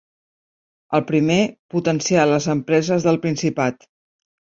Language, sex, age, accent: Catalan, female, 50-59, Barceloní